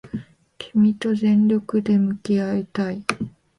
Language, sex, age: Japanese, female, 19-29